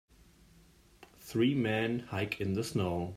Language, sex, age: English, male, 30-39